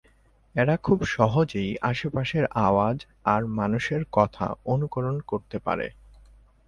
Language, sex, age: Bengali, male, 19-29